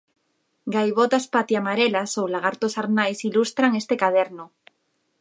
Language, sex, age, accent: Galician, female, 30-39, Normativo (estándar)